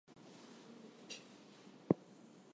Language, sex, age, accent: English, female, 19-29, Southern African (South Africa, Zimbabwe, Namibia)